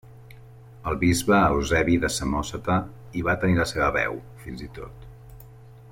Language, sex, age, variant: Catalan, male, 40-49, Central